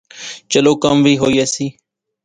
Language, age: Pahari-Potwari, 19-29